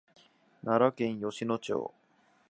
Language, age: Japanese, 30-39